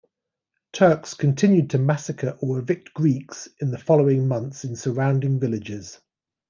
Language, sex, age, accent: English, male, 50-59, England English